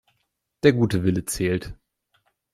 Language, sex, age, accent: German, male, 19-29, Deutschland Deutsch